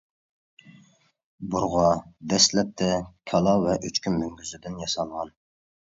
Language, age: Uyghur, 30-39